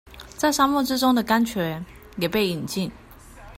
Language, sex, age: Chinese, female, 30-39